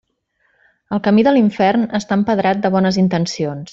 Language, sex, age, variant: Catalan, female, 40-49, Central